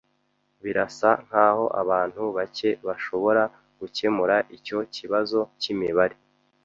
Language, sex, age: Kinyarwanda, male, 19-29